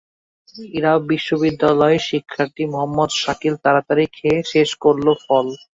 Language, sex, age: Bengali, male, 19-29